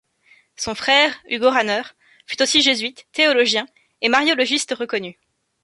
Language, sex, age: French, female, 19-29